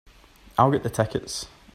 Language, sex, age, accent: English, male, 19-29, Scottish English